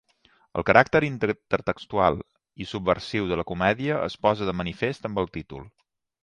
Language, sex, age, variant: Catalan, male, 40-49, Balear